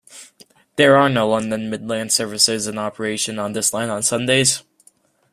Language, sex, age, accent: English, male, under 19, United States English